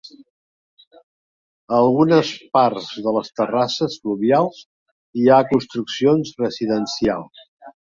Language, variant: Catalan, Central